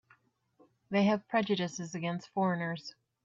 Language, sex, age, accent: English, male, 30-39, Canadian English